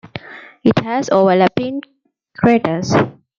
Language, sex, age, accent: English, female, 19-29, India and South Asia (India, Pakistan, Sri Lanka)